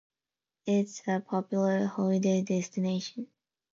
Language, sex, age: English, female, 19-29